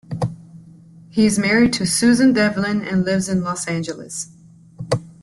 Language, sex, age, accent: English, female, 19-29, United States English